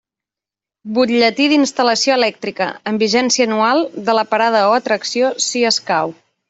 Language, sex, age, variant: Catalan, female, 19-29, Central